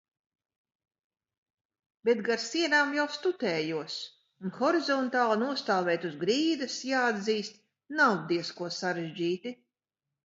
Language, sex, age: Latvian, female, 50-59